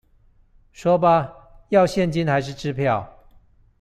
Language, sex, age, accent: Chinese, male, 40-49, 出生地：臺北市